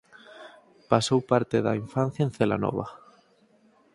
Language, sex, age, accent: Galician, male, 19-29, Normativo (estándar)